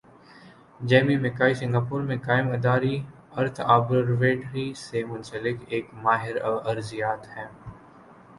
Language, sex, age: Urdu, male, 19-29